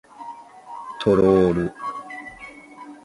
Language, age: Chinese, 19-29